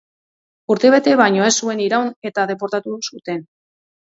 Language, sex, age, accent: Basque, female, 40-49, Mendebalekoa (Araba, Bizkaia, Gipuzkoako mendebaleko herri batzuk)